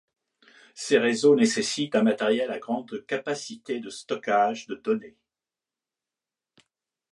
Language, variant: French, Français de métropole